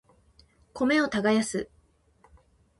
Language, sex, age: Japanese, female, 19-29